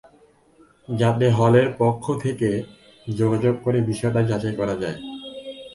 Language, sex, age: Bengali, male, 19-29